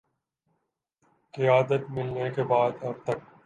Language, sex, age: Urdu, male, 19-29